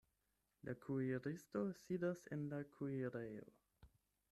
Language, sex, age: Esperanto, male, 19-29